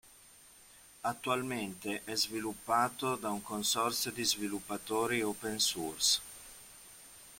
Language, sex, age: Italian, male, 50-59